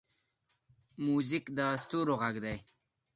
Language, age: Pashto, under 19